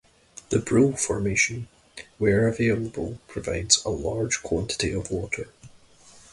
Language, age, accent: English, 19-29, Scottish English